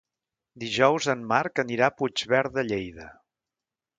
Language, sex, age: Catalan, male, 60-69